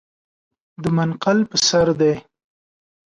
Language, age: Pashto, 19-29